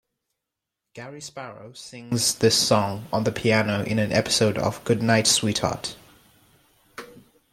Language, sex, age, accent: English, male, 19-29, England English